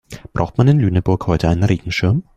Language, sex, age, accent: German, male, 19-29, Deutschland Deutsch